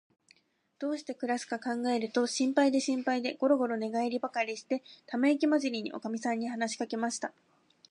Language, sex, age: Japanese, female, 19-29